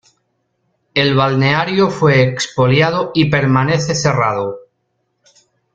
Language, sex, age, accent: Spanish, male, 40-49, España: Centro-Sur peninsular (Madrid, Toledo, Castilla-La Mancha)